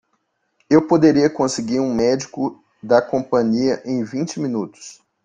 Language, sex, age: Portuguese, male, 40-49